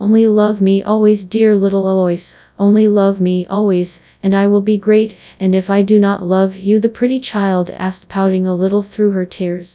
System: TTS, FastPitch